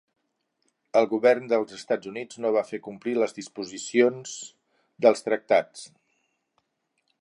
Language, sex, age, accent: Catalan, male, 60-69, Neutre